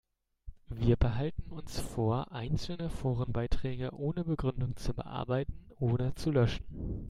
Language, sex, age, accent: German, male, 19-29, Deutschland Deutsch